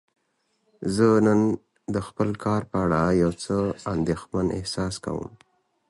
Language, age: Pashto, 30-39